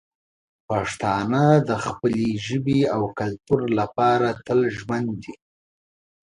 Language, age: Pashto, 19-29